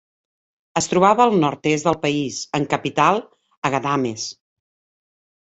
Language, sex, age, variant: Catalan, female, 50-59, Central